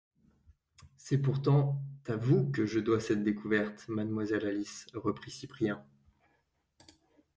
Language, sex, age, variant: French, male, 19-29, Français de métropole